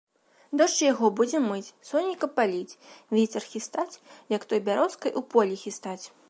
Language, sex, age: Belarusian, female, 19-29